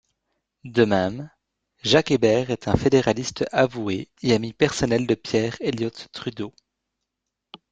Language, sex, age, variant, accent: French, male, 19-29, Français d'Europe, Français de Belgique